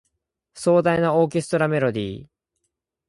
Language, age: Japanese, 19-29